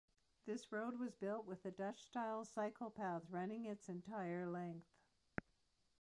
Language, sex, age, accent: English, female, 60-69, Canadian English